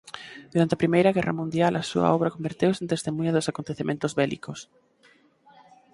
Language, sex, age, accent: Galician, male, 19-29, Normativo (estándar)